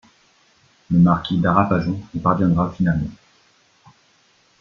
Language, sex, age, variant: French, male, 19-29, Français de métropole